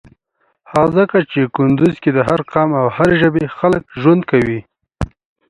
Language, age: Pashto, 19-29